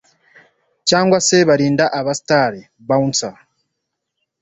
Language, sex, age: Kinyarwanda, male, 30-39